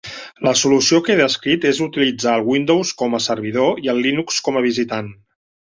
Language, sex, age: Catalan, male, 50-59